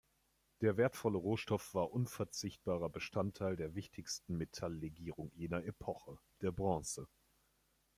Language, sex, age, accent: German, male, 19-29, Deutschland Deutsch